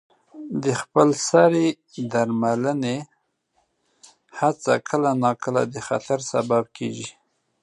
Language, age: Pashto, 40-49